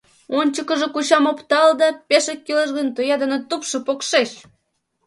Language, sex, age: Mari, female, under 19